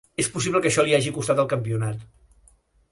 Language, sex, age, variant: Catalan, male, 50-59, Central